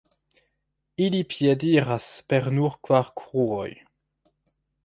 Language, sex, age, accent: Esperanto, male, under 19, Internacia